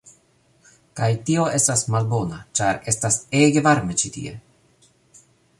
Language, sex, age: Esperanto, male, 40-49